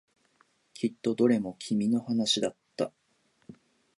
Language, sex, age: Japanese, male, 19-29